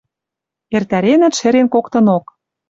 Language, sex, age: Western Mari, female, 30-39